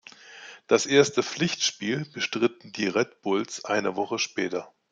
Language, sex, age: German, male, 50-59